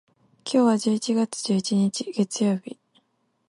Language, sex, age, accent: Japanese, female, 19-29, 関西弁